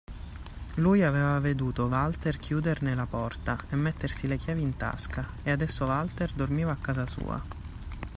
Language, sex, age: Italian, male, 19-29